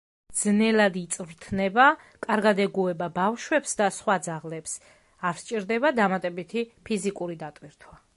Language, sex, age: Georgian, female, 30-39